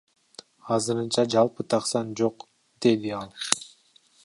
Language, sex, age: Kyrgyz, male, 19-29